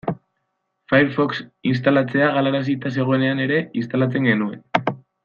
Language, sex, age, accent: Basque, male, 19-29, Erdialdekoa edo Nafarra (Gipuzkoa, Nafarroa)